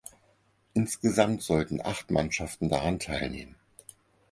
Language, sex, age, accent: German, male, 50-59, Deutschland Deutsch